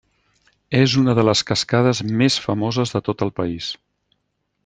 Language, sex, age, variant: Catalan, male, 60-69, Central